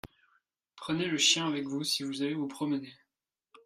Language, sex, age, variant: French, male, 19-29, Français de métropole